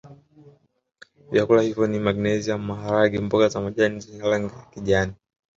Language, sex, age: Swahili, male, 19-29